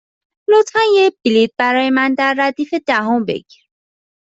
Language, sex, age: Persian, female, 30-39